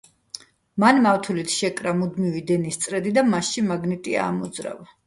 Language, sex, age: Georgian, female, 40-49